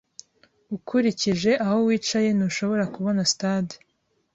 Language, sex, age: Kinyarwanda, female, 19-29